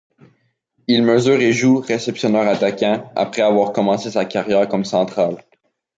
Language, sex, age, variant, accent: French, male, 19-29, Français d'Amérique du Nord, Français du Canada